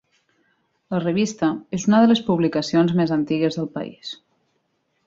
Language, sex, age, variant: Catalan, female, 30-39, Nord-Occidental